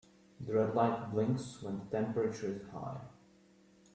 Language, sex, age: English, male, 30-39